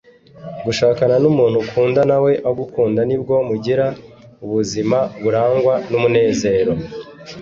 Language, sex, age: Kinyarwanda, male, 19-29